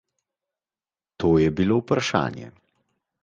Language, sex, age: Slovenian, male, 40-49